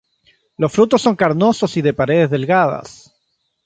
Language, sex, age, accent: Spanish, male, 40-49, Chileno: Chile, Cuyo